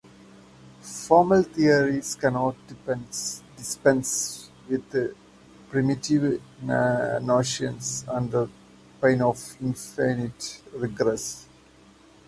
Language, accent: English, India and South Asia (India, Pakistan, Sri Lanka)